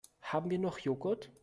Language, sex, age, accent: German, male, 19-29, Deutschland Deutsch